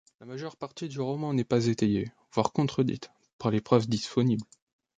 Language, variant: French, Français de métropole